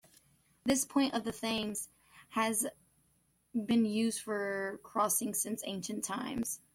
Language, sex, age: English, female, 19-29